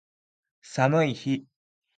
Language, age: Japanese, 19-29